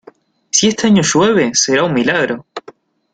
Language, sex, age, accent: Spanish, male, 19-29, Rioplatense: Argentina, Uruguay, este de Bolivia, Paraguay